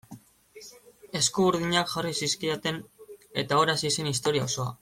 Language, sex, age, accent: Basque, male, 19-29, Mendebalekoa (Araba, Bizkaia, Gipuzkoako mendebaleko herri batzuk)